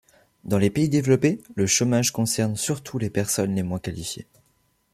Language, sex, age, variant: French, male, under 19, Français de métropole